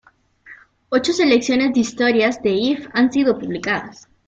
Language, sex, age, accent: Spanish, female, 19-29, América central